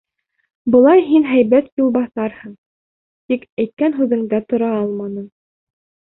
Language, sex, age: Bashkir, female, 19-29